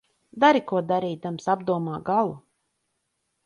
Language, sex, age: Latvian, female, 50-59